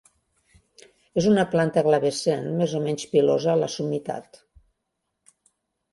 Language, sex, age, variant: Catalan, female, 50-59, Central